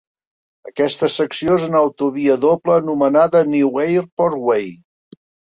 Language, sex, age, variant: Catalan, male, 60-69, Central